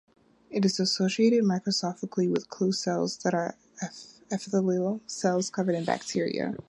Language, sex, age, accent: English, female, 19-29, United States English